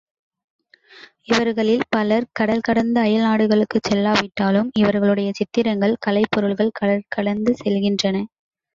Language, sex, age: Tamil, female, under 19